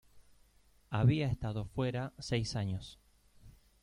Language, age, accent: Spanish, 30-39, Rioplatense: Argentina, Uruguay, este de Bolivia, Paraguay